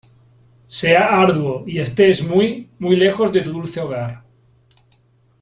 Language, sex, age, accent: Spanish, male, 40-49, España: Sur peninsular (Andalucia, Extremadura, Murcia)